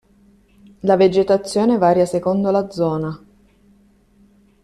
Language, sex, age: Italian, female, 30-39